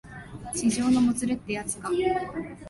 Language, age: Japanese, 19-29